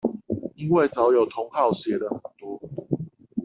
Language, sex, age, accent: Chinese, male, 30-39, 出生地：新北市